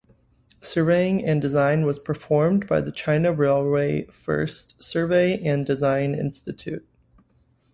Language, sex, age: English, male, 19-29